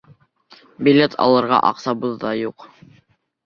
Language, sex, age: Bashkir, male, under 19